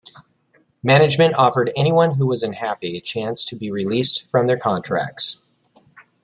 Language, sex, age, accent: English, male, 40-49, United States English